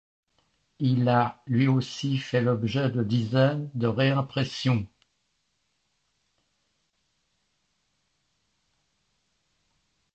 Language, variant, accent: French, Français d'Europe, Français de Suisse